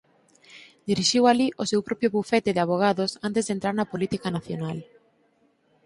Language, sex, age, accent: Galician, female, under 19, Normativo (estándar)